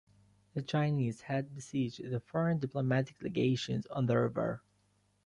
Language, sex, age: English, male, 19-29